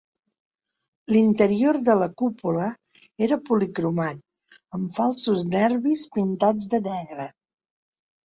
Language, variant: Catalan, Central